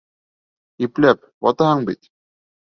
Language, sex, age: Bashkir, male, 19-29